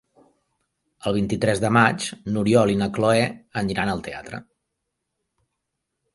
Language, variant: Catalan, Central